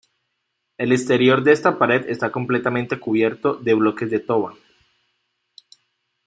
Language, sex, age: Spanish, male, 19-29